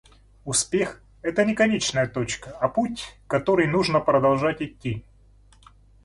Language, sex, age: Russian, male, 40-49